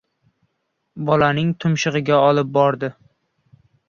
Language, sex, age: Uzbek, male, 19-29